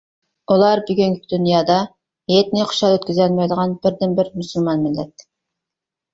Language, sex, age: Uyghur, female, 19-29